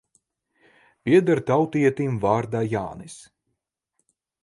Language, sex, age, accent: Latvian, male, 19-29, Krievu